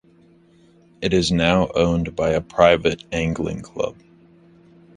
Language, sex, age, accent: English, male, 19-29, United States English